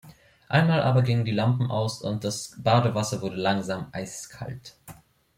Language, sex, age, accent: German, male, 19-29, Deutschland Deutsch